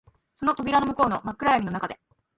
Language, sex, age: Japanese, female, under 19